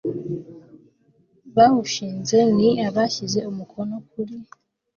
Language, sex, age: Kinyarwanda, female, 19-29